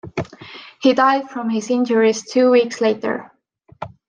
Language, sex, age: English, female, 19-29